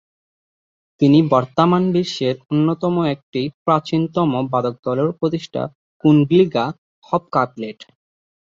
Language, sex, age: Bengali, male, 19-29